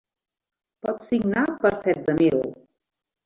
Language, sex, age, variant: Catalan, female, 40-49, Central